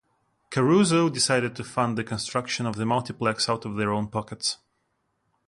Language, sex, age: English, male, 30-39